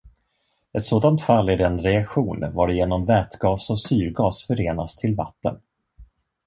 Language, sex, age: Swedish, male, 30-39